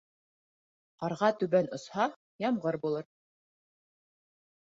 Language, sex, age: Bashkir, female, 30-39